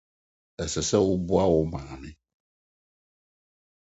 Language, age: Akan, 60-69